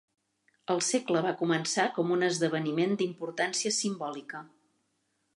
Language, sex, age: Catalan, female, 50-59